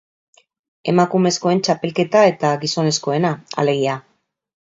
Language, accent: Basque, Mendebalekoa (Araba, Bizkaia, Gipuzkoako mendebaleko herri batzuk)